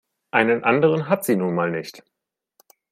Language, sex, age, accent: German, male, 19-29, Deutschland Deutsch